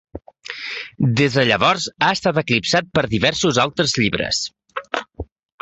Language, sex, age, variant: Catalan, male, 40-49, Central